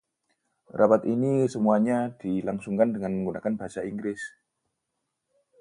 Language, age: Indonesian, 30-39